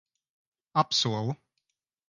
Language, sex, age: Latvian, male, 40-49